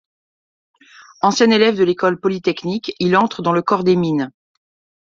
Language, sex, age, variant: French, female, 40-49, Français de métropole